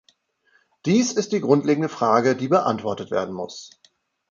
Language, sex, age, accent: German, male, 50-59, Deutschland Deutsch